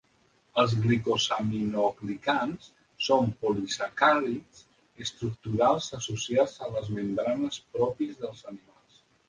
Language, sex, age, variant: Catalan, male, 50-59, Central